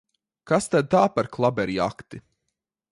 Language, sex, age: Latvian, male, 19-29